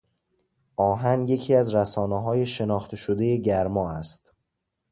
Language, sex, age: Persian, male, under 19